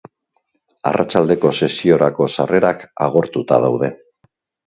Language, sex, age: Basque, male, 60-69